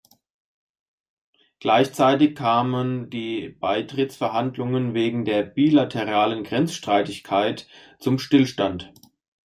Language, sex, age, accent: German, male, 30-39, Deutschland Deutsch